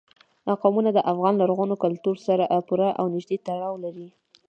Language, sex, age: Pashto, female, 19-29